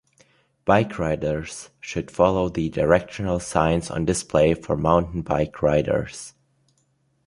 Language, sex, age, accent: English, male, under 19, England English